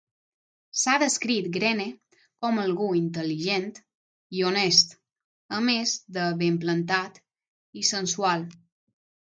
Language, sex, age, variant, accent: Catalan, female, under 19, Balear, balear; mallorquí